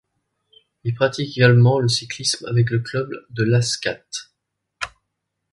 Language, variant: French, Français de métropole